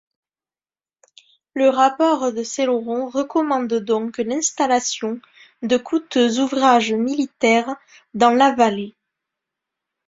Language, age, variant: French, 19-29, Français de métropole